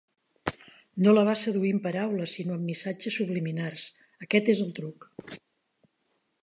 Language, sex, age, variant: Catalan, female, 70-79, Central